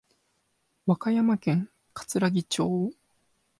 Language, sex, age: Japanese, male, 19-29